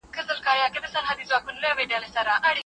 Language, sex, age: Pashto, female, 30-39